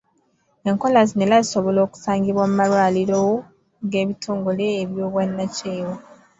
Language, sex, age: Ganda, female, 19-29